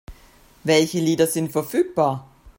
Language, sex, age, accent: German, female, 40-49, Deutschland Deutsch